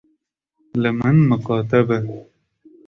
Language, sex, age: Kurdish, male, 19-29